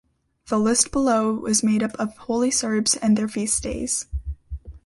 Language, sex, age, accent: English, female, under 19, United States English